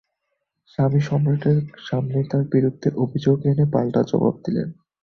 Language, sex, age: Bengali, male, 19-29